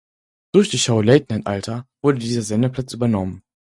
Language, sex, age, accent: German, male, under 19, Deutschland Deutsch